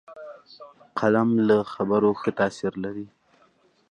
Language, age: Pashto, under 19